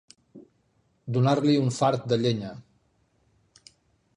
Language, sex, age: Catalan, male, 50-59